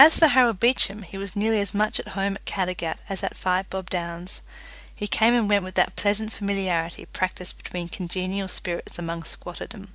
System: none